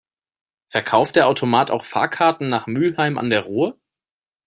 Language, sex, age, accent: German, male, 30-39, Deutschland Deutsch